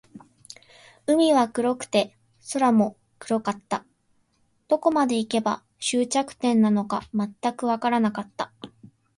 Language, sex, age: Japanese, female, 19-29